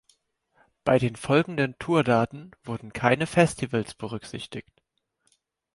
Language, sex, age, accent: German, male, 19-29, Deutschland Deutsch